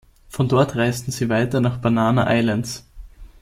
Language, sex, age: German, male, under 19